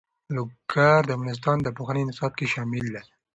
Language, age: Pashto, 19-29